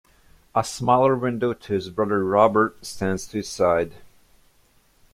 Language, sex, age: English, male, under 19